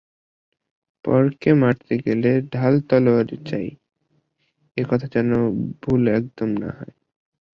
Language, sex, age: Bengali, male, under 19